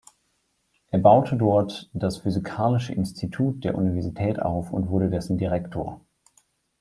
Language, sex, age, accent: German, male, 30-39, Deutschland Deutsch